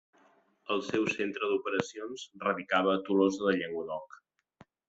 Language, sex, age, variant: Catalan, male, 40-49, Central